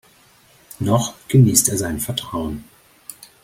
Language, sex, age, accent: German, male, 40-49, Deutschland Deutsch